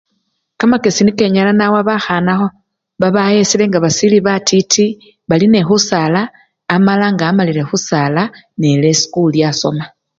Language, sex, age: Luyia, female, 50-59